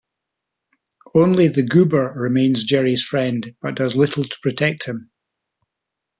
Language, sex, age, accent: English, male, 60-69, Scottish English